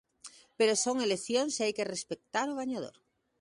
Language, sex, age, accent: Galician, female, 30-39, Normativo (estándar)